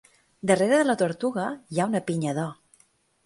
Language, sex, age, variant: Catalan, female, 40-49, Balear